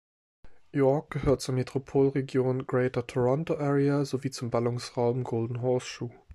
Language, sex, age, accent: German, male, 30-39, Deutschland Deutsch